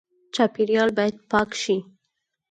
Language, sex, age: Pashto, female, 19-29